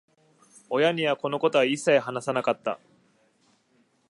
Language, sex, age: Japanese, male, 19-29